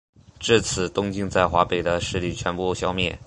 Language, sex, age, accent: Chinese, male, under 19, 出生地：浙江省